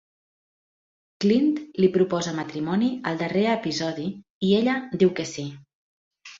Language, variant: Catalan, Central